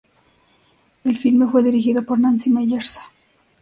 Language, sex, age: Spanish, female, under 19